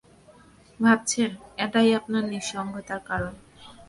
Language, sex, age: Bengali, female, 19-29